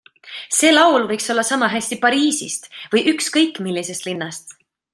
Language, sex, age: Estonian, female, 19-29